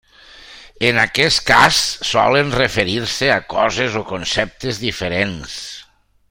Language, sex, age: Catalan, male, 60-69